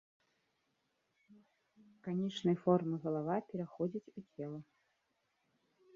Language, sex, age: Belarusian, female, 40-49